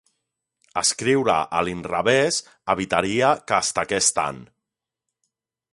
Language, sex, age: Catalan, male, 40-49